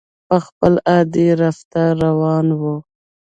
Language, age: Pashto, 19-29